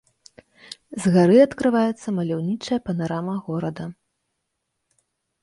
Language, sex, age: Belarusian, female, 30-39